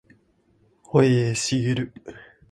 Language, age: Japanese, 19-29